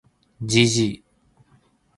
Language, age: Japanese, 19-29